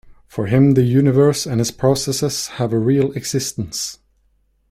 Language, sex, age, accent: English, male, 19-29, United States English